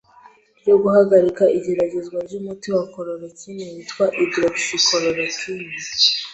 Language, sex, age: Kinyarwanda, female, 19-29